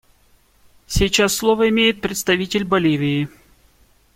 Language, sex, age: Russian, male, 19-29